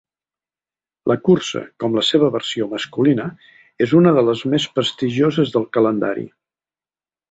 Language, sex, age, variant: Catalan, male, 60-69, Central